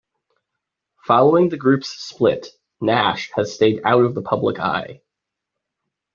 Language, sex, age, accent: English, male, 19-29, United States English